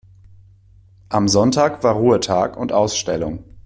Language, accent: German, Deutschland Deutsch